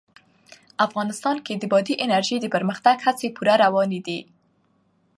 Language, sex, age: Pashto, female, under 19